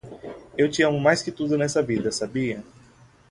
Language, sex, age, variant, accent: Portuguese, male, 19-29, Portuguese (Brasil), Nordestino